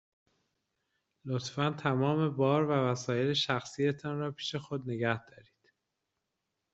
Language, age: Persian, 30-39